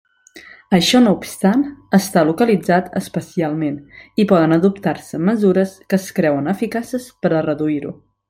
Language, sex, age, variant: Catalan, female, 19-29, Nord-Occidental